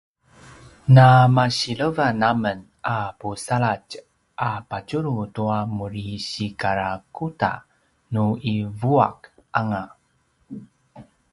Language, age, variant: Paiwan, 30-39, pinayuanan a kinaikacedasan (東排灣語)